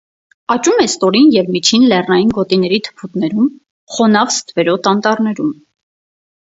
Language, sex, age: Armenian, female, 30-39